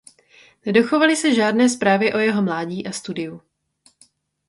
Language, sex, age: Czech, female, 19-29